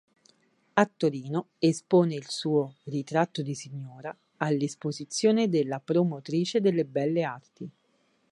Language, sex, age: Italian, female, 40-49